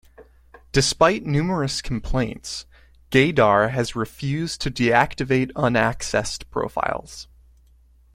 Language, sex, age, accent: English, male, 19-29, United States English